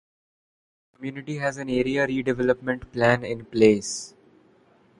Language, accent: English, India and South Asia (India, Pakistan, Sri Lanka)